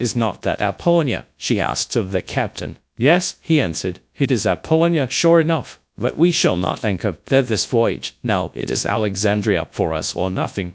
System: TTS, GradTTS